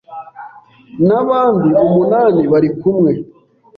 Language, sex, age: Kinyarwanda, male, 30-39